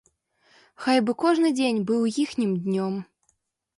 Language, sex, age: Belarusian, female, 19-29